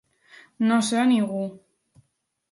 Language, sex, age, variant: Catalan, female, under 19, Balear